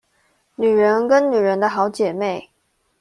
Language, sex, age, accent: Chinese, female, 19-29, 出生地：宜蘭縣